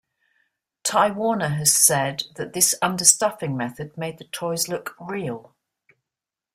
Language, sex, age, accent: English, female, 60-69, England English